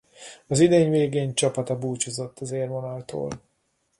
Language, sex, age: Hungarian, male, 50-59